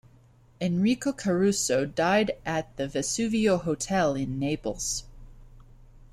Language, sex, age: English, female, 19-29